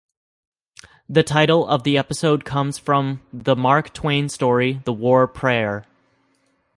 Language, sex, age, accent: English, male, 19-29, Canadian English